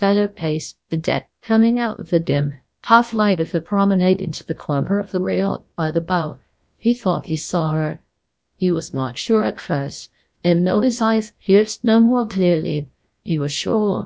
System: TTS, GlowTTS